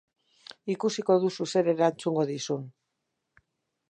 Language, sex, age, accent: Basque, female, 60-69, Mendebalekoa (Araba, Bizkaia, Gipuzkoako mendebaleko herri batzuk)